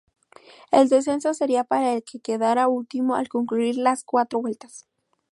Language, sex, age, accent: Spanish, female, under 19, México